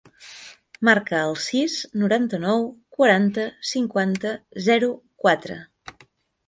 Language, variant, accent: Catalan, Central, Girona